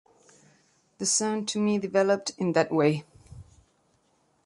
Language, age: English, 40-49